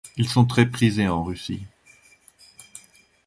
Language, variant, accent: French, Français d'Europe, Français d’Allemagne